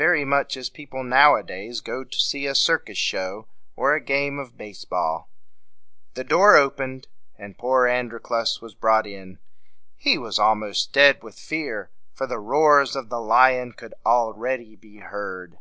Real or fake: real